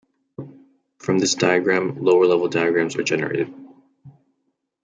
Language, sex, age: English, male, 19-29